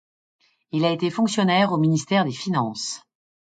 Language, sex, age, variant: French, female, 40-49, Français de métropole